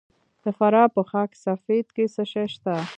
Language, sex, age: Pashto, female, 19-29